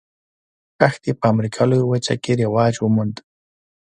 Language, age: Pashto, 30-39